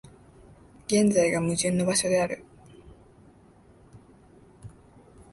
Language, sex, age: Japanese, female, 19-29